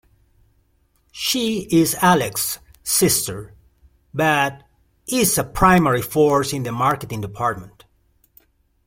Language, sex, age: English, male, 60-69